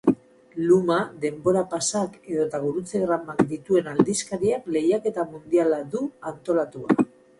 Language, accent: Basque, Mendebalekoa (Araba, Bizkaia, Gipuzkoako mendebaleko herri batzuk)